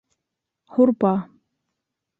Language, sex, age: Bashkir, female, 19-29